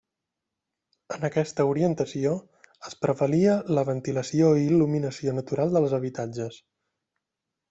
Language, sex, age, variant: Catalan, male, 30-39, Central